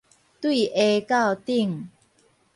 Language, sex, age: Min Nan Chinese, female, 40-49